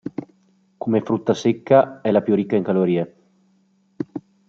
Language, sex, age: Italian, male, 30-39